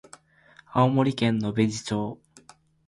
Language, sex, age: Japanese, male, under 19